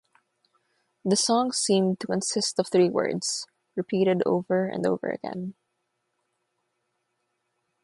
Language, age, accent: English, 19-29, United States English; Filipino